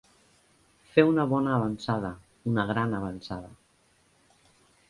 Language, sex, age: Catalan, female, 50-59